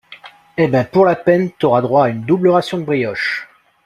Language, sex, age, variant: French, male, 30-39, Français de métropole